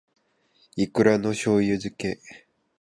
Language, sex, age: Japanese, male, 30-39